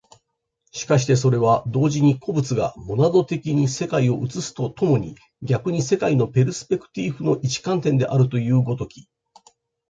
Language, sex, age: Japanese, male, 50-59